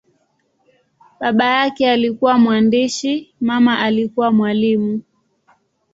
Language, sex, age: Swahili, female, 19-29